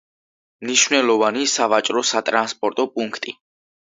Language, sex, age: Georgian, male, 19-29